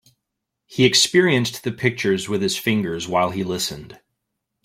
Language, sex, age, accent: English, male, 30-39, United States English